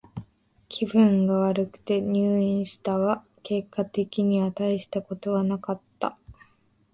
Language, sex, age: Japanese, female, 19-29